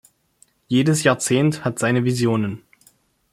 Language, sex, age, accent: German, male, 19-29, Deutschland Deutsch